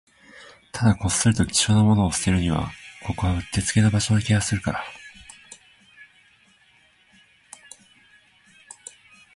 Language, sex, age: Japanese, male, 19-29